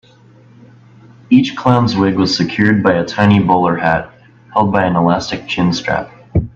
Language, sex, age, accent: English, male, 19-29, United States English